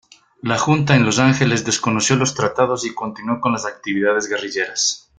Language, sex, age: Spanish, male, 40-49